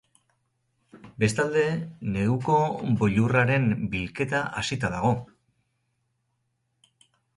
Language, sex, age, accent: Basque, male, 60-69, Erdialdekoa edo Nafarra (Gipuzkoa, Nafarroa)